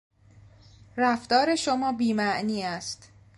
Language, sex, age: Persian, female, 19-29